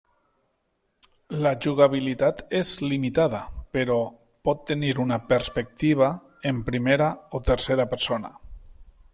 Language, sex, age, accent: Catalan, male, 40-49, valencià